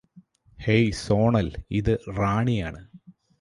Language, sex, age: Malayalam, male, 40-49